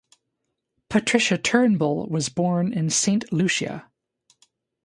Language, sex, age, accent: English, female, 19-29, Canadian English